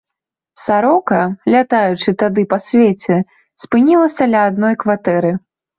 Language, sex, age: Belarusian, female, 19-29